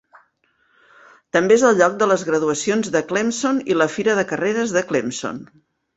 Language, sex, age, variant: Catalan, female, 50-59, Central